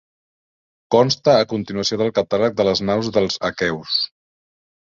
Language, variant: Catalan, Central